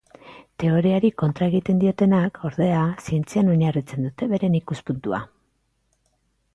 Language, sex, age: Basque, female, 40-49